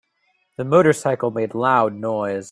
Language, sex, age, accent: English, male, 19-29, United States English